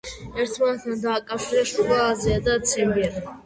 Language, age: Georgian, under 19